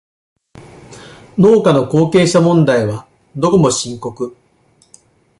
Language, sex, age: Japanese, male, 50-59